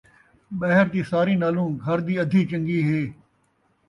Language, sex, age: Saraiki, male, 50-59